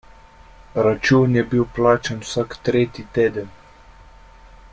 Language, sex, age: Slovenian, male, 30-39